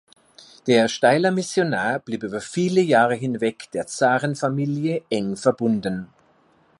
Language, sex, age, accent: German, male, 60-69, Österreichisches Deutsch